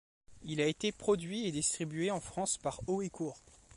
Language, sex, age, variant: French, male, 19-29, Français de métropole